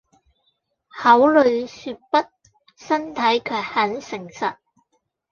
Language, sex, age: Cantonese, female, 30-39